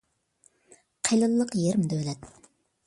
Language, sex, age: Uyghur, female, under 19